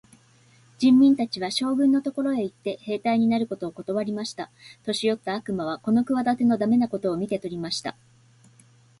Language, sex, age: Japanese, female, 40-49